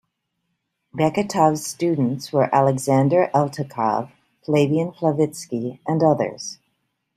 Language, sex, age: English, female, 60-69